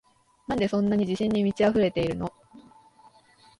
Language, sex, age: Japanese, female, 19-29